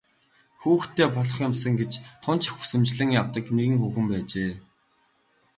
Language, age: Mongolian, 19-29